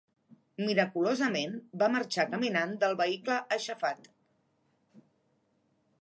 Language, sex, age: Catalan, female, 40-49